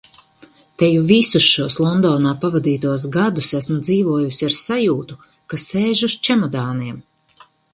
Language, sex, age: Latvian, female, 50-59